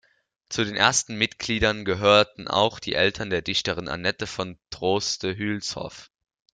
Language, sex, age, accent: German, male, under 19, Deutschland Deutsch